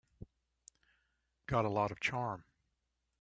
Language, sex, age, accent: English, male, 50-59, United States English